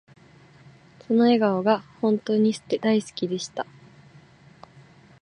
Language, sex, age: Japanese, female, 19-29